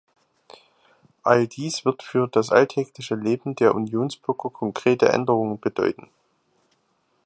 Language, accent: German, Deutschland Deutsch